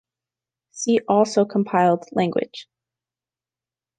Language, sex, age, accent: English, female, under 19, United States English